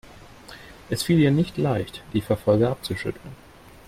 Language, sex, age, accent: German, male, 30-39, Deutschland Deutsch